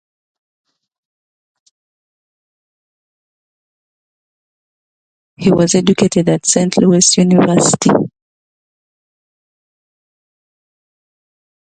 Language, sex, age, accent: English, female, 30-39, Ugandan english